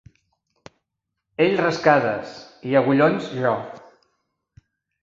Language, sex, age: Catalan, male, 50-59